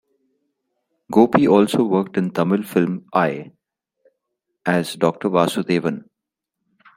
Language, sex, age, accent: English, male, 30-39, India and South Asia (India, Pakistan, Sri Lanka)